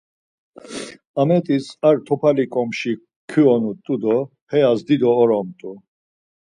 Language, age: Laz, 60-69